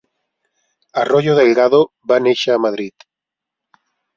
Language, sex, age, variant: Catalan, male, 40-49, Central